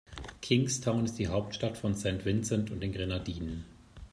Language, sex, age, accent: German, male, 40-49, Deutschland Deutsch